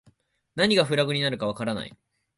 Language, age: Japanese, 19-29